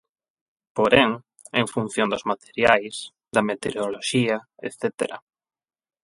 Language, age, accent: Galician, 30-39, Atlántico (seseo e gheada); Normativo (estándar); Neofalante